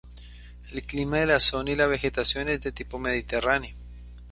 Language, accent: Spanish, Andino-Pacífico: Colombia, Perú, Ecuador, oeste de Bolivia y Venezuela andina